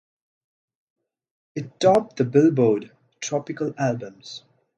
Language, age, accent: English, 19-29, India and South Asia (India, Pakistan, Sri Lanka)